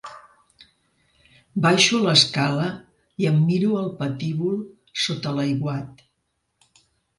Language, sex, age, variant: Catalan, female, 60-69, Central